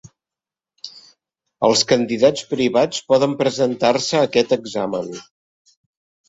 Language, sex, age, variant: Catalan, male, 60-69, Central